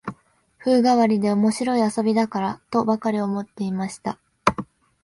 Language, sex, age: Japanese, female, 19-29